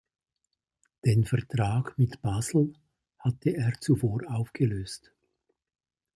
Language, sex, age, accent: German, male, 70-79, Schweizerdeutsch